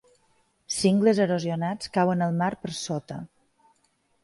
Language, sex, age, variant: Catalan, female, 40-49, Balear